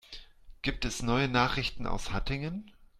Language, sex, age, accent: German, male, 40-49, Deutschland Deutsch